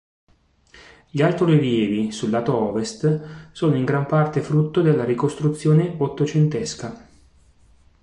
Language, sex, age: Italian, male, 50-59